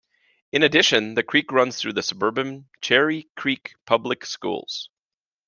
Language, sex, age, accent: English, male, 40-49, United States English